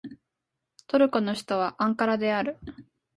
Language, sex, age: Japanese, female, 19-29